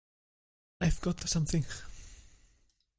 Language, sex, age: English, male, 19-29